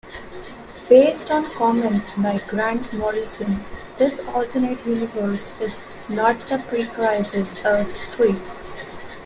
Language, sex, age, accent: English, female, 19-29, India and South Asia (India, Pakistan, Sri Lanka)